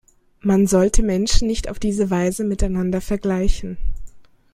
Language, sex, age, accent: German, female, 19-29, Deutschland Deutsch